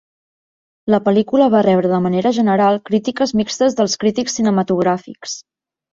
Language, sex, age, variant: Catalan, female, 19-29, Central